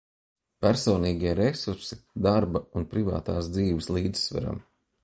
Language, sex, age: Latvian, male, 40-49